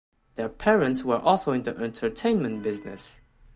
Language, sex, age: English, male, 19-29